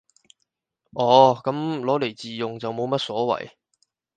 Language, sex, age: Cantonese, male, 19-29